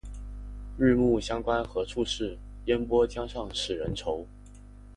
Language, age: Chinese, under 19